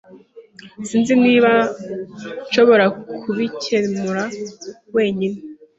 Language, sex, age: Kinyarwanda, female, 19-29